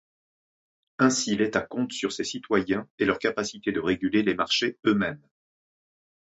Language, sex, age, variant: French, male, 50-59, Français de métropole